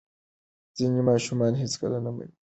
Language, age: Pashto, under 19